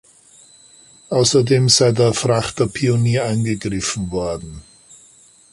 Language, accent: German, Österreichisches Deutsch